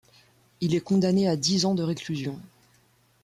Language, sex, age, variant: French, female, 19-29, Français de métropole